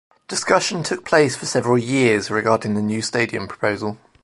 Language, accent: English, England English